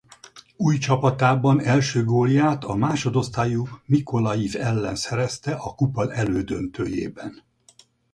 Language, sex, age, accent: Hungarian, male, 70-79, budapesti